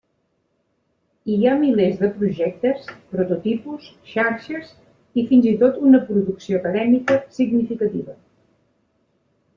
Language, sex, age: Catalan, female, 70-79